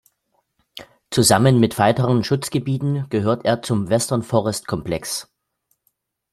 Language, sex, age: German, male, 30-39